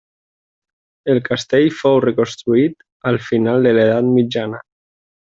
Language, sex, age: Catalan, male, 19-29